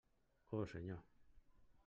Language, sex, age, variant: Catalan, male, 50-59, Central